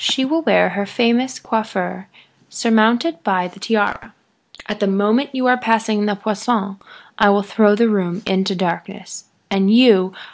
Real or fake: real